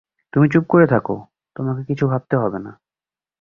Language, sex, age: Bengali, male, 19-29